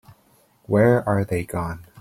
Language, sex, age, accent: English, male, 19-29, United States English